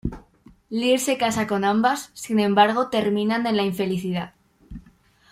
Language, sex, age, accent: Spanish, female, under 19, España: Norte peninsular (Asturias, Castilla y León, Cantabria, País Vasco, Navarra, Aragón, La Rioja, Guadalajara, Cuenca)